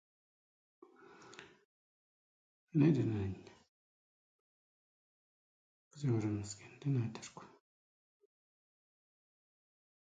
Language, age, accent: English, 30-39, United States English